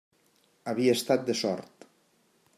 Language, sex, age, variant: Catalan, male, 40-49, Nord-Occidental